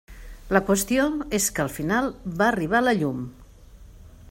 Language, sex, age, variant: Catalan, female, 60-69, Central